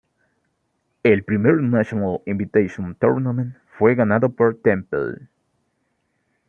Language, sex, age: Spanish, male, 19-29